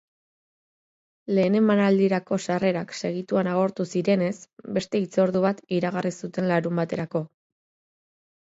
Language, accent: Basque, Erdialdekoa edo Nafarra (Gipuzkoa, Nafarroa)